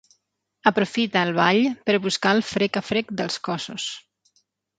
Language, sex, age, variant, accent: Catalan, female, 50-59, Nord-Occidental, Tortosí